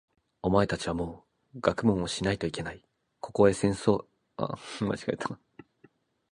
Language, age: Japanese, 19-29